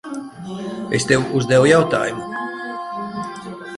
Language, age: Latvian, 60-69